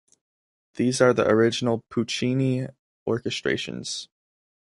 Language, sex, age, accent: English, male, under 19, United States English